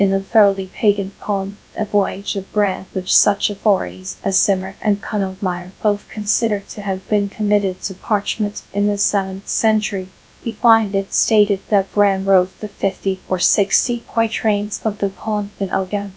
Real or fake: fake